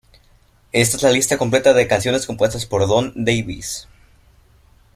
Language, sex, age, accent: Spanish, male, under 19, México